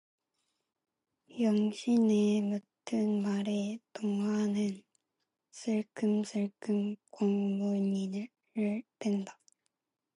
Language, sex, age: Korean, female, 19-29